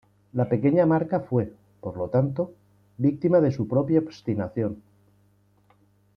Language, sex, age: Spanish, male, 40-49